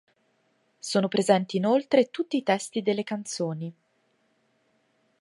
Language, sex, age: Italian, female, 19-29